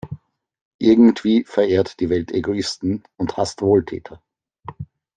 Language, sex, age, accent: German, male, 30-39, Österreichisches Deutsch